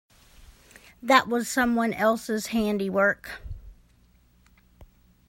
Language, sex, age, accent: English, female, 30-39, United States English